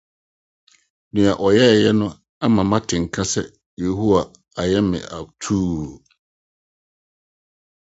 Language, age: Akan, 60-69